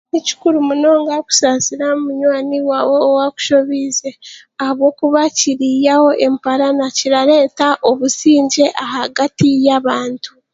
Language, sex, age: Chiga, female, 19-29